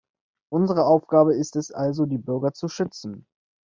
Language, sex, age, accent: German, male, 19-29, Deutschland Deutsch